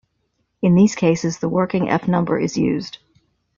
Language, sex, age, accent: English, female, 50-59, United States English